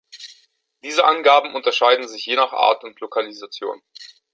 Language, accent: German, Deutschland Deutsch